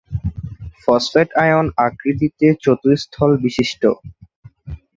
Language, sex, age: Bengali, male, 19-29